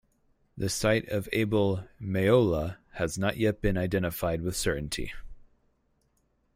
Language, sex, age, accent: English, male, 19-29, United States English